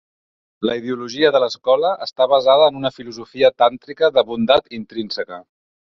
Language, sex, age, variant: Catalan, male, 40-49, Central